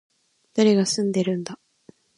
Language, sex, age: Japanese, female, 19-29